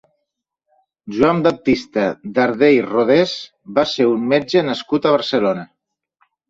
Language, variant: Catalan, Septentrional